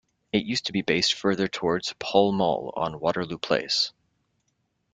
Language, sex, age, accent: English, male, 30-39, United States English